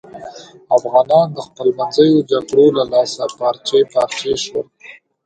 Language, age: Pashto, 19-29